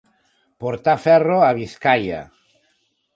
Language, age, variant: Catalan, 60-69, Tortosí